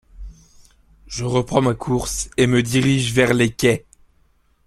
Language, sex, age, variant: French, male, 19-29, Français de métropole